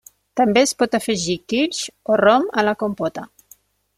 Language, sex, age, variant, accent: Catalan, female, 40-49, Nord-Occidental, Tortosí